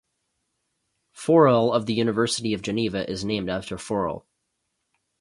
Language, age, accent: English, 19-29, United States English